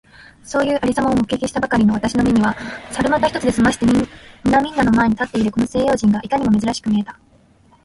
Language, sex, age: Japanese, female, 19-29